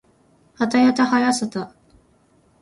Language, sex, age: Japanese, female, 19-29